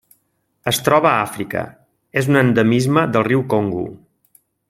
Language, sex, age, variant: Catalan, female, under 19, Central